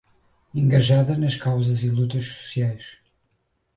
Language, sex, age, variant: Portuguese, male, 30-39, Portuguese (Portugal)